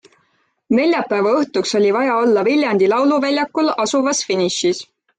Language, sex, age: Estonian, female, 19-29